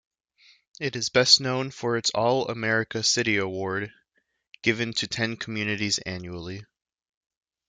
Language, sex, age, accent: English, male, 19-29, United States English